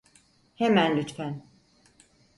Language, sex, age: Turkish, female, 60-69